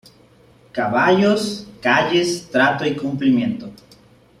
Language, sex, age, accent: Spanish, male, 30-39, México